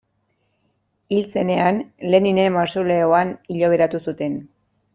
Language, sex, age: Basque, female, 40-49